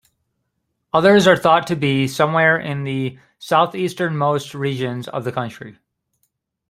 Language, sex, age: English, male, 30-39